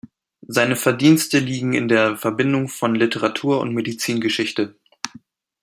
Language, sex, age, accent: German, male, under 19, Deutschland Deutsch